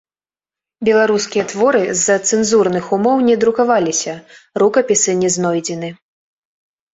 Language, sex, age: Belarusian, female, 19-29